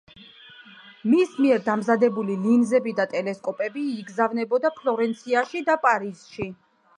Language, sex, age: Georgian, female, 30-39